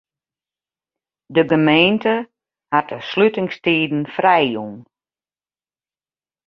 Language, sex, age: Western Frisian, female, 50-59